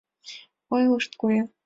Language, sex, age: Mari, female, under 19